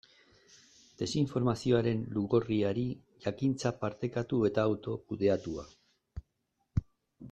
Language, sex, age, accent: Basque, male, 60-69, Erdialdekoa edo Nafarra (Gipuzkoa, Nafarroa)